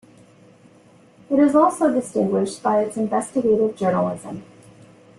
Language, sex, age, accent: English, female, 50-59, United States English